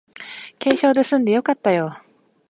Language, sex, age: Japanese, female, 19-29